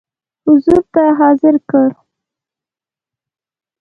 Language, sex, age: Pashto, female, 19-29